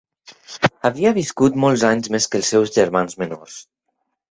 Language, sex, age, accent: Catalan, male, 30-39, valencià; valencià meridional